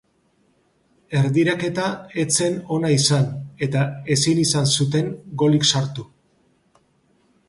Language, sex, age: Basque, male, 50-59